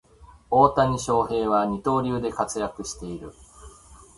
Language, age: Japanese, 40-49